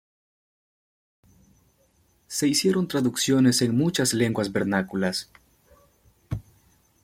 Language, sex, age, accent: Spanish, male, 19-29, México